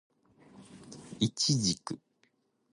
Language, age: Japanese, 30-39